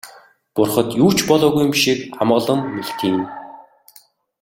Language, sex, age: Mongolian, male, 19-29